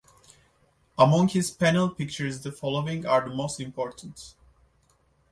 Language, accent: English, Turkish